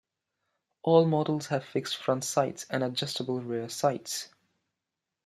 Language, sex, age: English, male, under 19